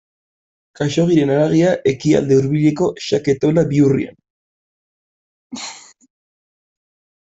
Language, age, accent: Basque, 19-29, Erdialdekoa edo Nafarra (Gipuzkoa, Nafarroa)